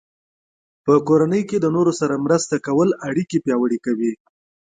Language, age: Pashto, 19-29